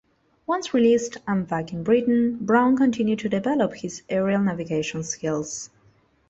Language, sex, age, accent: English, female, 19-29, England English